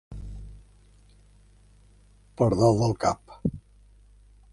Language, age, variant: Catalan, 70-79, Central